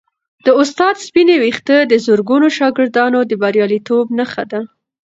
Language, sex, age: Pashto, female, under 19